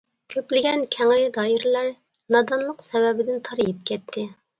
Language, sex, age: Uyghur, female, 19-29